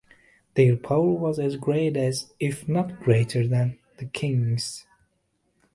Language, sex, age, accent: English, male, 30-39, England English